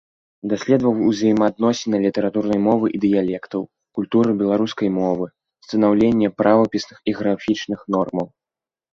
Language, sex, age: Belarusian, male, under 19